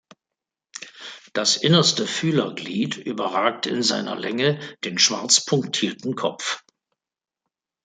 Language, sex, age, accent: German, male, 60-69, Deutschland Deutsch